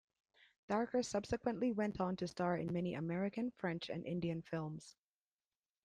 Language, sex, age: English, female, 40-49